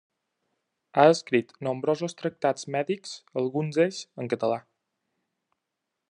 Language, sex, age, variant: Catalan, male, 19-29, Balear